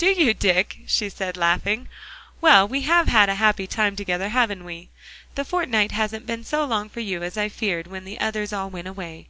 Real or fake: real